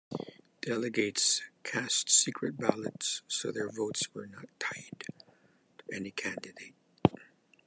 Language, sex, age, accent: English, male, 50-59, Filipino